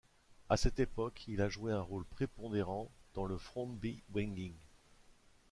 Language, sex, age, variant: French, male, 40-49, Français de métropole